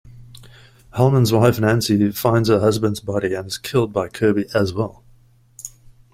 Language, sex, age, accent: English, male, 30-39, Southern African (South Africa, Zimbabwe, Namibia)